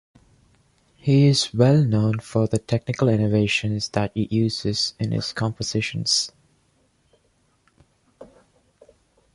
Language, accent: English, India and South Asia (India, Pakistan, Sri Lanka)